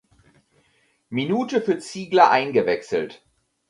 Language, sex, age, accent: German, male, 50-59, Deutschland Deutsch